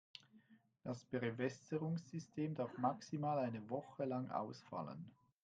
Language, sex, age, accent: German, male, 50-59, Schweizerdeutsch